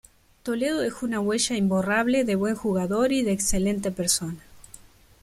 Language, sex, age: Spanish, female, 19-29